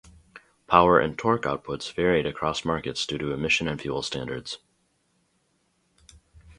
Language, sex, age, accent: English, male, 30-39, United States English